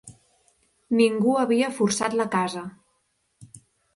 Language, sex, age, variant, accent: Catalan, female, 30-39, Central, central